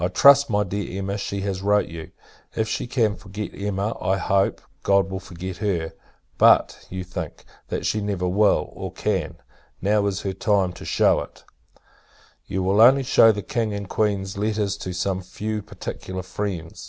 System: none